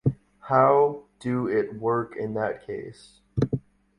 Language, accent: English, United States English